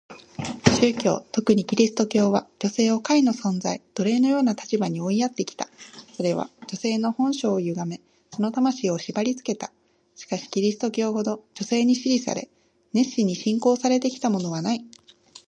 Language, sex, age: Japanese, female, 19-29